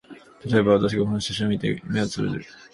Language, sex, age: Japanese, male, 19-29